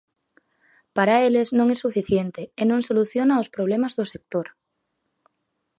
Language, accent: Galician, Oriental (común en zona oriental); Normativo (estándar)